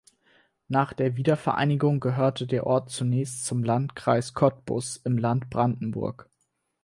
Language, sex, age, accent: German, male, 19-29, Deutschland Deutsch